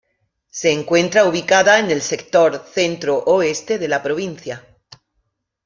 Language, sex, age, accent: Spanish, female, 40-49, España: Sur peninsular (Andalucia, Extremadura, Murcia)